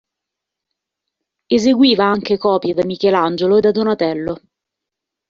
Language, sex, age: Italian, female, 40-49